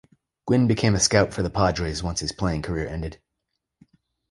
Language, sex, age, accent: English, male, 30-39, United States English